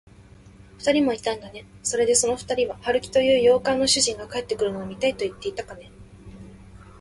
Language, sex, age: Japanese, female, 19-29